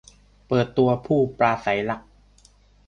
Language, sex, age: Thai, male, 19-29